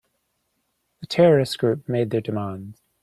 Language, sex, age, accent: English, male, 30-39, New Zealand English